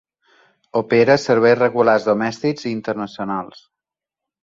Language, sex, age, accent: Catalan, male, 40-49, balear; central